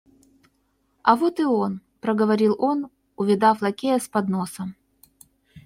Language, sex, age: Russian, female, 40-49